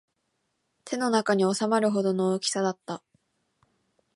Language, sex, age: Japanese, female, 19-29